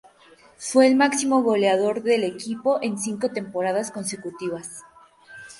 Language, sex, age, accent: Spanish, female, 19-29, México